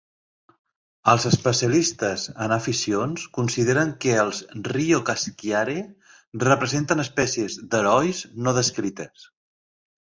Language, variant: Catalan, Central